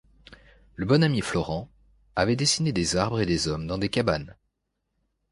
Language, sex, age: French, male, 19-29